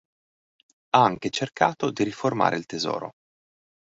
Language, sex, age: Italian, male, 40-49